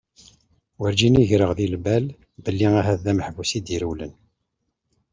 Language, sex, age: Kabyle, male, 50-59